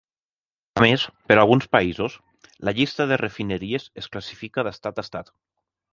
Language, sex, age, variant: Catalan, male, 30-39, Central